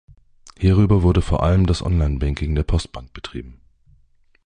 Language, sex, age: German, male, 30-39